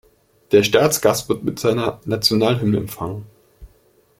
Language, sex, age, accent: German, male, 40-49, Deutschland Deutsch